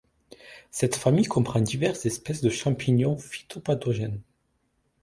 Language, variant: French, Français de métropole